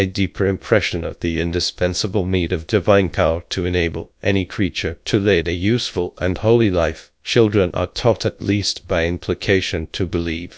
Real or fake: fake